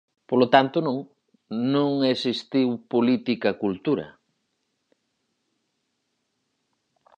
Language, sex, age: Galician, male, 40-49